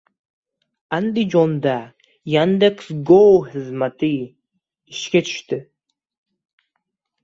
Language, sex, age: Uzbek, male, under 19